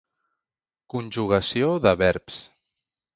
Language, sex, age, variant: Catalan, male, 19-29, Central